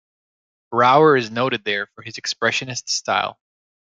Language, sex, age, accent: English, male, 19-29, United States English